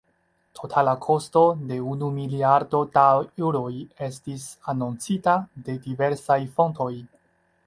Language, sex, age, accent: Esperanto, male, 30-39, Internacia